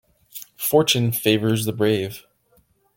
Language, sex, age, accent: English, male, 30-39, Canadian English